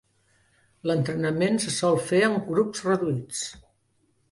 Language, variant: Catalan, Central